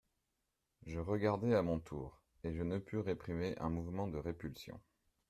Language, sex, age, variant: French, male, 30-39, Français de métropole